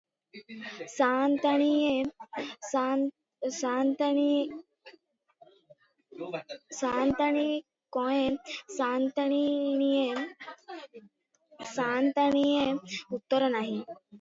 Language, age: Odia, 50-59